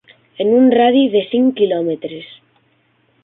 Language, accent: Catalan, valencià